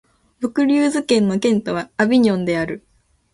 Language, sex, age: Japanese, female, under 19